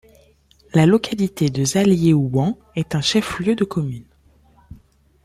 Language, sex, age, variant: French, female, 19-29, Français de métropole